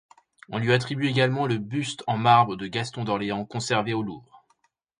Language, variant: French, Français de métropole